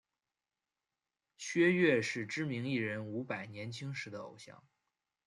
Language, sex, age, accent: Chinese, male, 19-29, 出生地：河南省